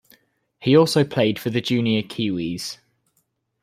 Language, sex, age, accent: English, male, 19-29, England English